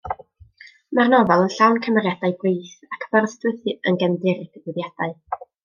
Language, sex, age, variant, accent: Welsh, female, 19-29, North-Eastern Welsh, Y Deyrnas Unedig Cymraeg